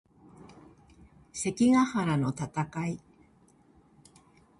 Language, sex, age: Japanese, female, 60-69